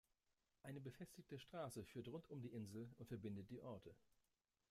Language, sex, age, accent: German, male, 30-39, Deutschland Deutsch